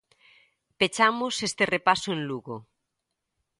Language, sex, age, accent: Galician, female, 40-49, Atlántico (seseo e gheada)